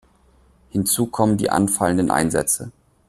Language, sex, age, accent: German, male, 19-29, Deutschland Deutsch